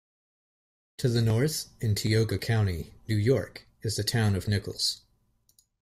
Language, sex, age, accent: English, male, 19-29, United States English